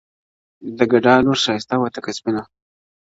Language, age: Pashto, 19-29